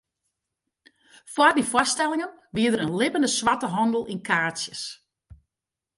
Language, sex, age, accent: Western Frisian, female, 30-39, Wâldfrysk